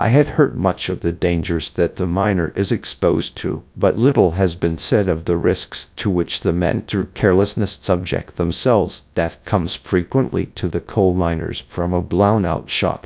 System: TTS, GradTTS